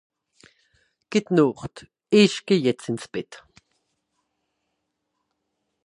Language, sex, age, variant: Swiss German, female, 50-59, Nordniederàlemmànisch (Rishoffe, Zàwere, Bùsswìller, Hawenau, Brüemt, Stroossbùri, Molse, Dàmbàch, Schlettstàtt, Pfàlzbùri usw.)